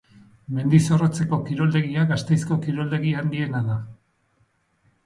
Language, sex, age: Basque, female, 40-49